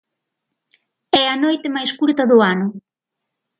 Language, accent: Galician, Atlántico (seseo e gheada)